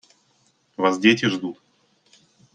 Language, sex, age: Russian, male, 19-29